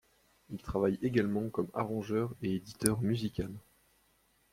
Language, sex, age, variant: French, male, 19-29, Français de métropole